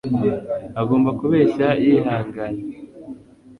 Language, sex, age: Kinyarwanda, male, 19-29